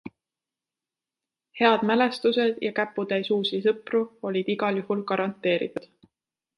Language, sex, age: Estonian, female, 19-29